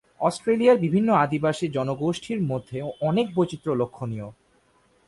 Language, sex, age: Bengali, male, 19-29